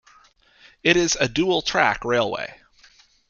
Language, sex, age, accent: English, male, 30-39, Canadian English